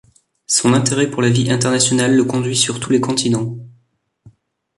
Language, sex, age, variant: French, male, 19-29, Français de métropole